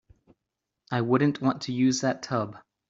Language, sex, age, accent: English, male, 30-39, United States English